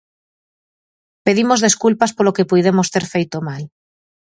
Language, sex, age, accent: Galician, female, 40-49, Normativo (estándar)